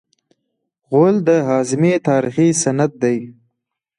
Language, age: Pashto, 19-29